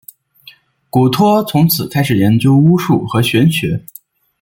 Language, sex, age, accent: Chinese, male, 19-29, 出生地：山西省